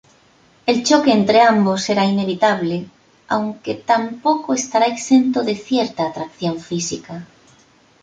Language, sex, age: Spanish, female, 50-59